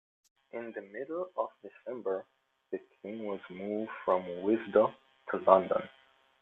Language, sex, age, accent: English, male, 30-39, West Indies and Bermuda (Bahamas, Bermuda, Jamaica, Trinidad)